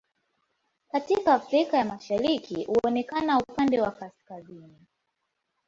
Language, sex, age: Swahili, female, 19-29